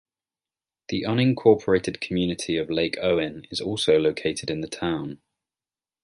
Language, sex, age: English, male, 19-29